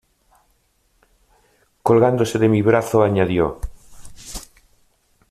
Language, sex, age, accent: Spanish, male, 50-59, España: Norte peninsular (Asturias, Castilla y León, Cantabria, País Vasco, Navarra, Aragón, La Rioja, Guadalajara, Cuenca)